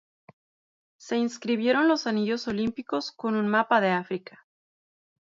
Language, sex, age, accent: Spanish, female, 30-39, México